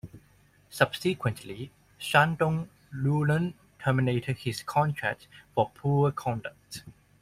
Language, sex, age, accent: English, male, 19-29, Hong Kong English